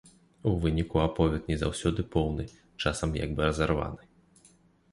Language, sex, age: Belarusian, male, 19-29